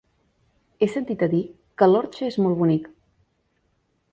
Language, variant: Catalan, Central